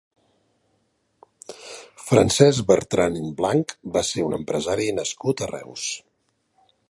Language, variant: Catalan, Central